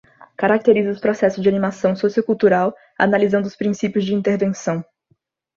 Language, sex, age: Portuguese, female, 19-29